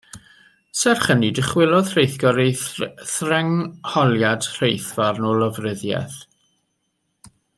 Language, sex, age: Welsh, male, 50-59